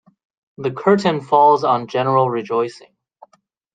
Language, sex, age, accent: English, male, 30-39, United States English